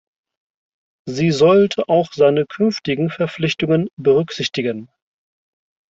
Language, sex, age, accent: German, male, 30-39, Deutschland Deutsch